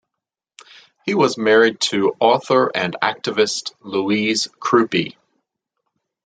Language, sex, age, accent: English, male, 50-59, United States English